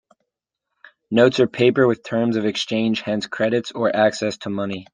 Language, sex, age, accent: English, male, 19-29, United States English